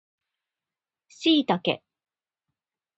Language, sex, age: Japanese, female, 40-49